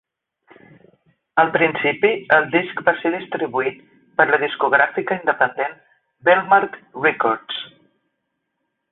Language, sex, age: Catalan, female, 50-59